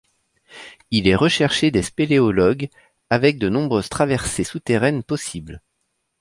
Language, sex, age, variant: French, male, 30-39, Français de métropole